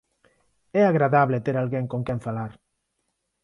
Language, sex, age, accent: Galician, male, 50-59, Neofalante